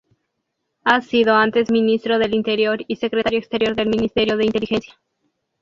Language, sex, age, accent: Spanish, female, under 19, México